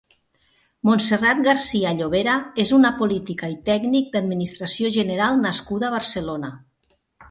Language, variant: Catalan, Nord-Occidental